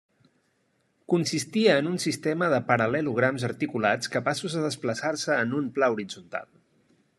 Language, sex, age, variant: Catalan, male, 30-39, Central